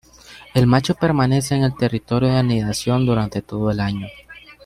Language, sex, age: Spanish, male, 19-29